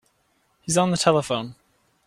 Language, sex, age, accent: English, male, 19-29, United States English